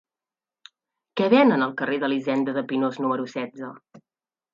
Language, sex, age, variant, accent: Catalan, female, 30-39, Central, central